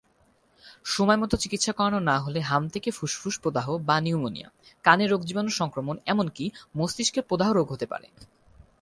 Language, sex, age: Bengali, male, 19-29